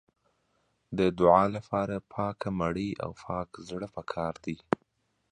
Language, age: Pashto, 19-29